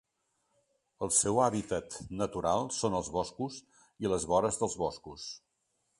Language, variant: Catalan, Central